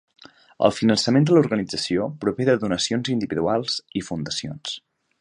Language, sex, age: Catalan, male, 19-29